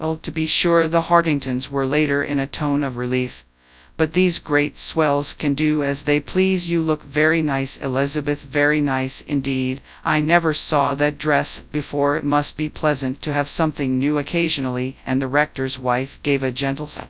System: TTS, FastPitch